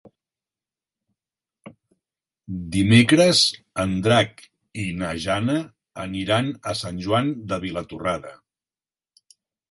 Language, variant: Catalan, Septentrional